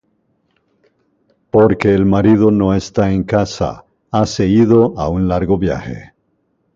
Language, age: Spanish, 50-59